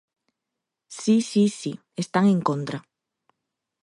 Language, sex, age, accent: Galician, female, 19-29, Oriental (común en zona oriental)